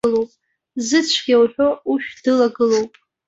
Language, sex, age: Abkhazian, female, under 19